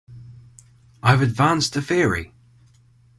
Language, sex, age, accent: English, male, 19-29, England English